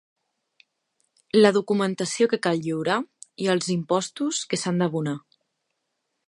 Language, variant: Catalan, Central